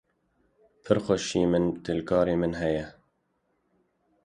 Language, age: Kurdish, 30-39